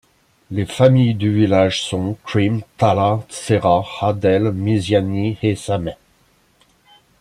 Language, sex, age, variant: French, male, 50-59, Français de métropole